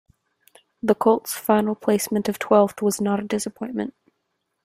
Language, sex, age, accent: English, female, under 19, United States English